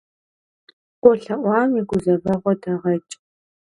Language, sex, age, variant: Kabardian, female, under 19, Адыгэбзэ (Къэбэрдей, Кирил, псоми зэдай)